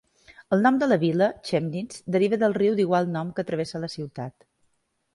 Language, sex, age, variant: Catalan, female, 40-49, Balear